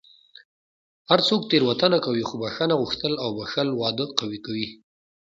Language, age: Pashto, 19-29